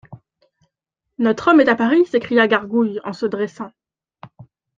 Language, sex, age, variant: French, female, 19-29, Français de métropole